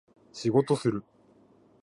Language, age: Japanese, 30-39